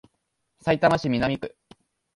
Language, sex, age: Japanese, male, 19-29